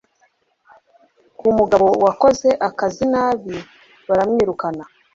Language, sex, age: Kinyarwanda, female, 30-39